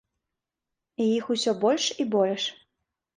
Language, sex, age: Belarusian, female, 19-29